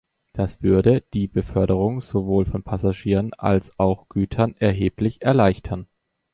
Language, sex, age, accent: German, male, 19-29, Deutschland Deutsch